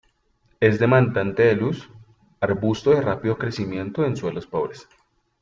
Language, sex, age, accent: Spanish, male, 19-29, Andino-Pacífico: Colombia, Perú, Ecuador, oeste de Bolivia y Venezuela andina